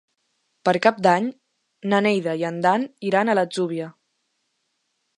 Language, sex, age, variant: Catalan, female, under 19, Central